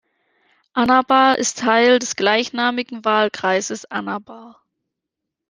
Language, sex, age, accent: German, female, 19-29, Deutschland Deutsch